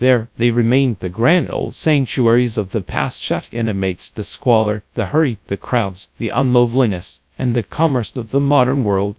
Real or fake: fake